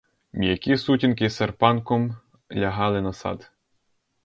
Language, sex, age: Ukrainian, male, 19-29